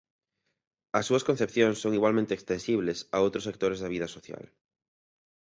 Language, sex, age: Galician, male, 30-39